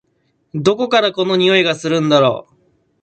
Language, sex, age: Japanese, male, 19-29